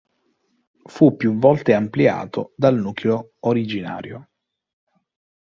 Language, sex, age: Italian, male, 30-39